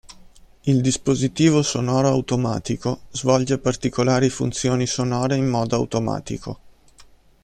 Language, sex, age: Italian, male, 30-39